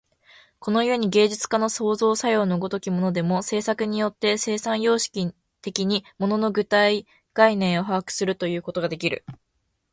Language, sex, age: Japanese, female, 19-29